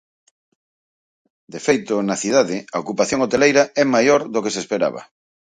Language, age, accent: Galician, 40-49, Central (gheada)